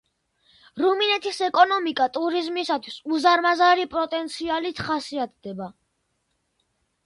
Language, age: Georgian, under 19